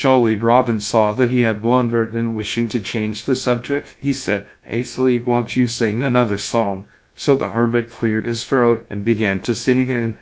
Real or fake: fake